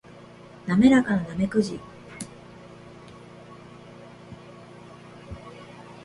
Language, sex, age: Japanese, female, 30-39